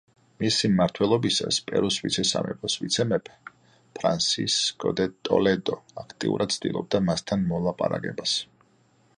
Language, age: Georgian, 40-49